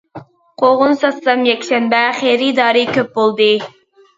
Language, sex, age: Uyghur, female, under 19